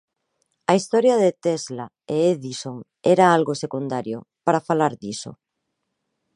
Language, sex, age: Galician, female, 40-49